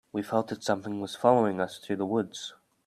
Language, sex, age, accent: English, male, 19-29, New Zealand English